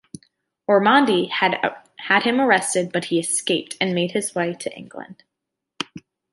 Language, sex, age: English, female, 19-29